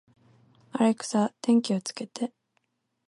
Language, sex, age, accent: Japanese, female, 19-29, 関西弁